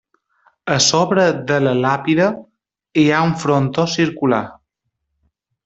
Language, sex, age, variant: Catalan, male, 30-39, Balear